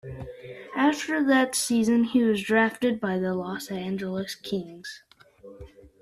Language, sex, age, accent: English, male, under 19, United States English